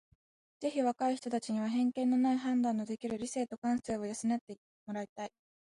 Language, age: Japanese, 19-29